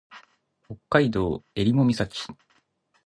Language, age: Japanese, 30-39